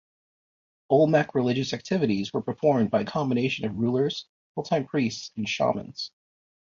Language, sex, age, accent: English, male, 40-49, Canadian English